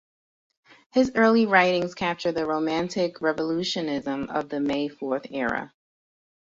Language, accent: English, United States English